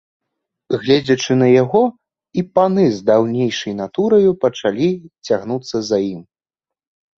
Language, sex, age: Belarusian, male, under 19